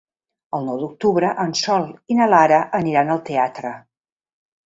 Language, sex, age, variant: Catalan, female, 50-59, Central